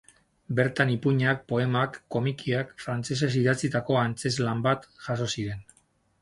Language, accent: Basque, Mendebalekoa (Araba, Bizkaia, Gipuzkoako mendebaleko herri batzuk)